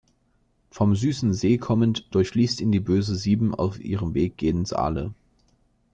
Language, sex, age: German, male, 19-29